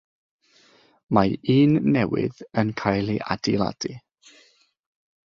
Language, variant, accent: Welsh, South-Eastern Welsh, Y Deyrnas Unedig Cymraeg